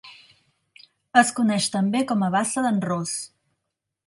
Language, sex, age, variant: Catalan, female, 40-49, Central